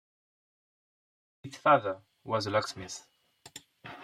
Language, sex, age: English, male, 19-29